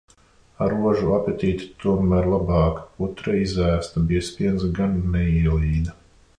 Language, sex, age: Latvian, male, 40-49